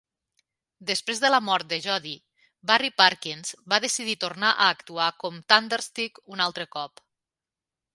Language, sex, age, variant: Catalan, female, 40-49, Nord-Occidental